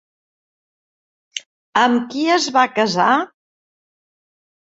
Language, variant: Catalan, Central